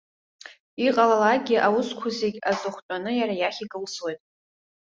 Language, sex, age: Abkhazian, female, under 19